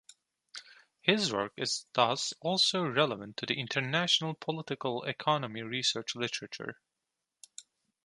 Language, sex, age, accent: English, male, 19-29, United States English